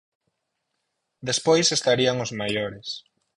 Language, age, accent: Galician, 30-39, Normativo (estándar)